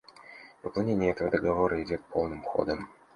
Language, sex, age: Russian, male, 19-29